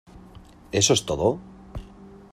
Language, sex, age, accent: Spanish, male, 40-49, España: Norte peninsular (Asturias, Castilla y León, Cantabria, País Vasco, Navarra, Aragón, La Rioja, Guadalajara, Cuenca)